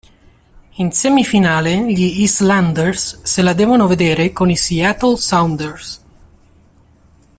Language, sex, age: Italian, male, 30-39